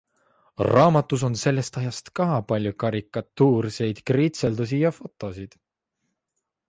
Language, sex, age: Estonian, male, 19-29